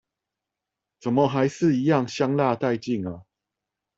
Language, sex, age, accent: Chinese, male, 30-39, 出生地：新北市